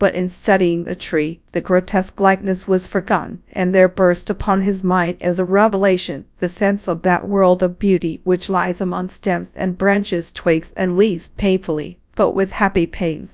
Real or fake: fake